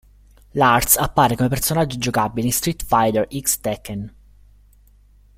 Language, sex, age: Italian, male, 30-39